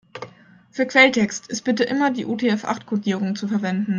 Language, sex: German, female